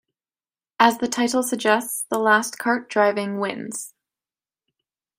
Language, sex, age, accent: English, female, 19-29, Canadian English